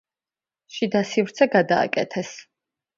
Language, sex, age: Georgian, female, 30-39